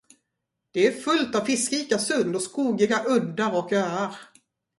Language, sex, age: Swedish, female, 40-49